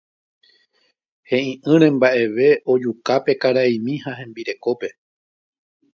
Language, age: Guarani, 40-49